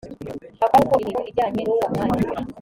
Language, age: Kinyarwanda, 19-29